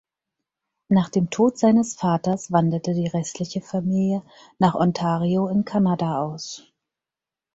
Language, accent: German, Deutschland Deutsch